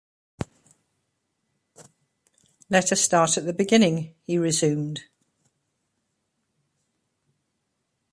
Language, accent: English, Scottish English